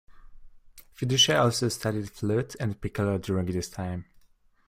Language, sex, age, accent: English, male, under 19, United States English